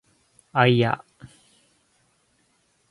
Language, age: Japanese, 19-29